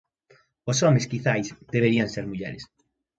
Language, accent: Galician, Central (gheada)